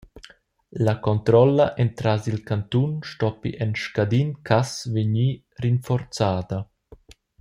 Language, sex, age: Romansh, male, 19-29